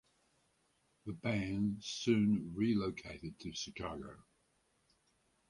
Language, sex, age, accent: English, male, 70-79, Australian English